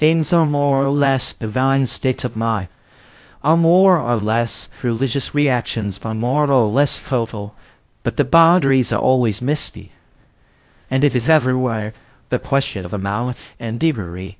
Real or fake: fake